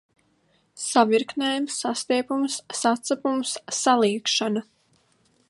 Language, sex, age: Latvian, female, under 19